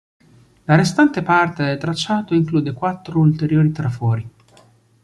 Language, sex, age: Italian, male, 30-39